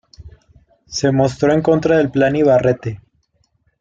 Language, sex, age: Spanish, male, 19-29